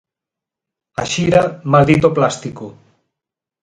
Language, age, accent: Galician, 40-49, Atlántico (seseo e gheada)